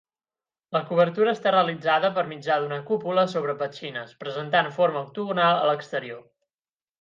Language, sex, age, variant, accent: Catalan, male, 19-29, Central, central